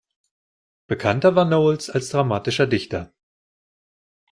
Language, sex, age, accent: German, male, 30-39, Deutschland Deutsch